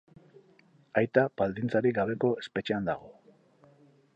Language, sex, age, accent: Basque, male, 50-59, Mendebalekoa (Araba, Bizkaia, Gipuzkoako mendebaleko herri batzuk)